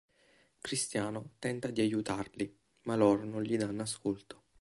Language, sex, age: Italian, male, 19-29